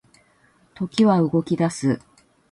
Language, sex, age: Japanese, female, 50-59